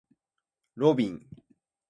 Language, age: Japanese, 19-29